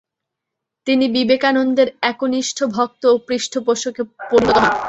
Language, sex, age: Bengali, female, under 19